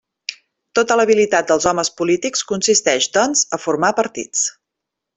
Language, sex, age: Catalan, female, 40-49